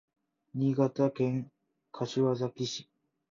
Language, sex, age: Japanese, male, 19-29